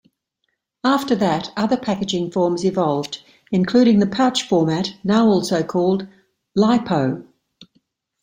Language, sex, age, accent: English, female, 70-79, Australian English